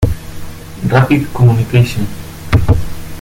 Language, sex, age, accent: Spanish, male, 40-49, España: Sur peninsular (Andalucia, Extremadura, Murcia)